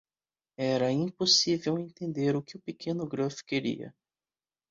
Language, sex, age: Portuguese, male, 19-29